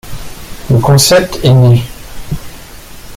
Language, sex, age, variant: French, male, 30-39, Français de métropole